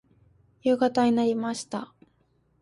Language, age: Japanese, 19-29